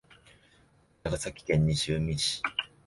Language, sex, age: Japanese, male, 19-29